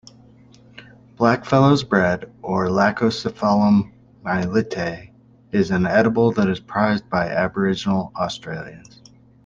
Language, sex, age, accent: English, male, 40-49, United States English